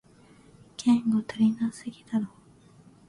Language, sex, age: Japanese, female, under 19